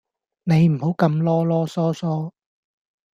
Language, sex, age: Cantonese, male, 19-29